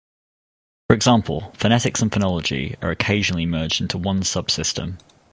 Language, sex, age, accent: English, male, 30-39, England English